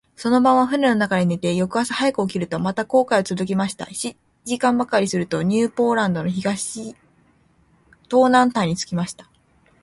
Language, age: Japanese, 19-29